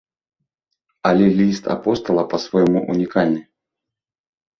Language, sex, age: Belarusian, male, 30-39